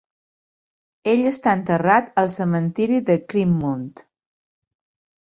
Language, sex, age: Catalan, female, 50-59